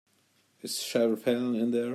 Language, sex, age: English, male, 40-49